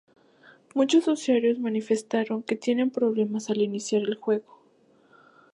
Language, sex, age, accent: Spanish, female, 19-29, México